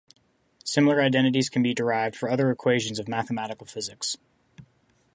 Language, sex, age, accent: English, male, 19-29, United States English